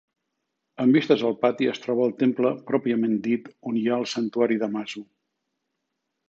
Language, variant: Catalan, Central